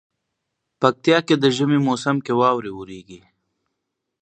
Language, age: Pashto, 19-29